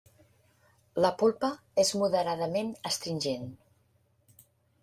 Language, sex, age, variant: Catalan, female, 50-59, Central